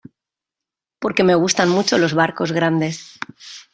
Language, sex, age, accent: Spanish, female, 30-39, España: Centro-Sur peninsular (Madrid, Toledo, Castilla-La Mancha)